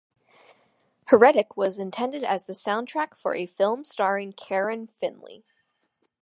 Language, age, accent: English, under 19, United States English